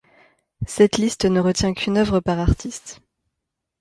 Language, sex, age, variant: French, female, 30-39, Français de métropole